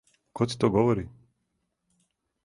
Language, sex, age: Serbian, male, 30-39